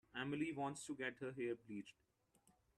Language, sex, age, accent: English, male, 30-39, India and South Asia (India, Pakistan, Sri Lanka)